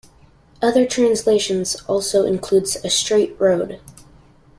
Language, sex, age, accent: English, male, under 19, United States English